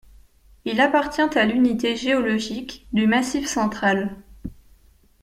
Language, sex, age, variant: French, female, 19-29, Français de métropole